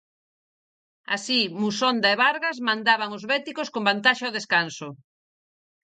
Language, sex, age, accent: Galician, female, 40-49, Atlántico (seseo e gheada)